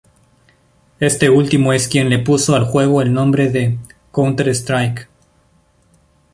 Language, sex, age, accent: Spanish, male, 19-29, Andino-Pacífico: Colombia, Perú, Ecuador, oeste de Bolivia y Venezuela andina